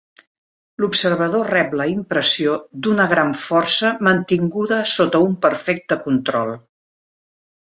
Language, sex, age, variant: Catalan, female, 50-59, Central